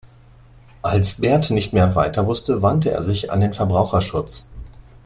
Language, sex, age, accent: German, male, 40-49, Deutschland Deutsch